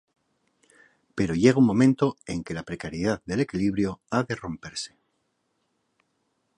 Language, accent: Spanish, España: Norte peninsular (Asturias, Castilla y León, Cantabria, País Vasco, Navarra, Aragón, La Rioja, Guadalajara, Cuenca)